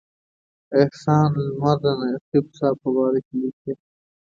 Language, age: Pashto, 19-29